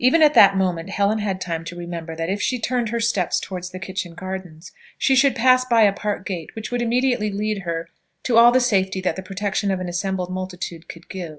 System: none